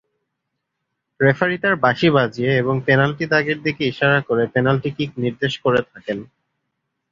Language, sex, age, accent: Bengali, male, 19-29, Bangladeshi